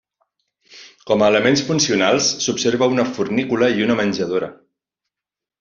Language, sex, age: Catalan, male, 50-59